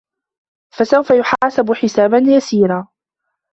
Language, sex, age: Arabic, female, 19-29